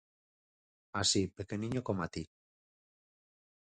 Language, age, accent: Galician, 19-29, Normativo (estándar)